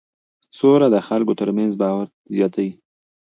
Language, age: Pashto, 19-29